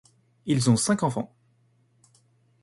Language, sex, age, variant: French, male, 19-29, Français de métropole